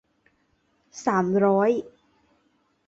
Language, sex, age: Thai, female, 19-29